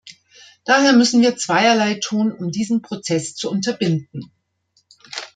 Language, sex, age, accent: German, female, 50-59, Deutschland Deutsch